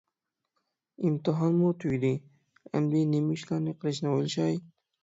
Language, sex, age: Uyghur, male, 19-29